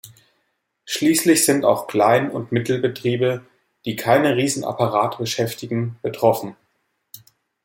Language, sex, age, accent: German, male, 19-29, Deutschland Deutsch